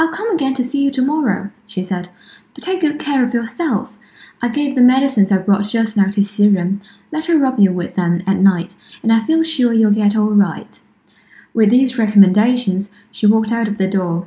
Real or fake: real